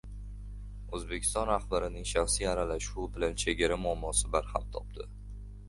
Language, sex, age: Uzbek, male, under 19